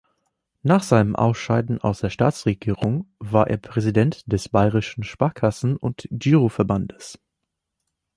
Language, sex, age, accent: German, male, 19-29, Deutschland Deutsch